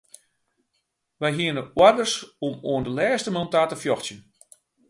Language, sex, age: Western Frisian, male, 50-59